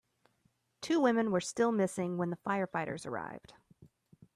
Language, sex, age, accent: English, female, 30-39, United States English